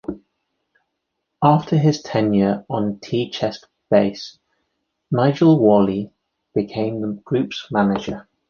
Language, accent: English, England English